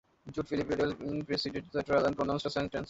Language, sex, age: English, male, 19-29